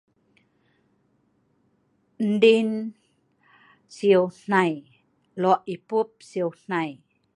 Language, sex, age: Sa'ban, female, 50-59